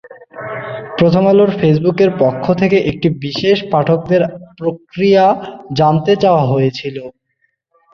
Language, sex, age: Bengali, male, 19-29